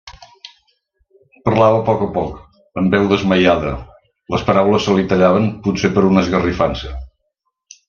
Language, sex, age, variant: Catalan, male, 70-79, Central